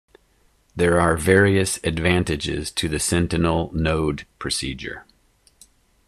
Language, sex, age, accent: English, male, 50-59, United States English